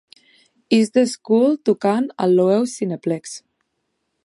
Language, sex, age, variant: Catalan, female, 19-29, Central